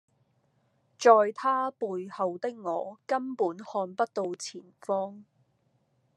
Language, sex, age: Cantonese, female, 19-29